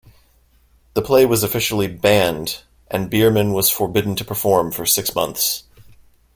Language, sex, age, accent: English, male, 19-29, United States English